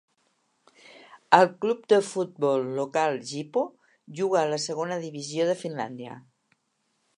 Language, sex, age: Catalan, female, 60-69